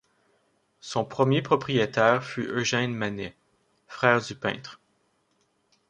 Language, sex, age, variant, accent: French, male, 30-39, Français d'Amérique du Nord, Français du Canada